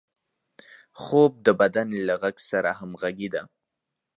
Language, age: Pashto, under 19